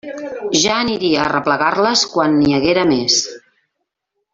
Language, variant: Catalan, Central